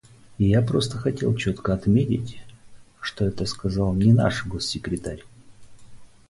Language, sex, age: Russian, male, 40-49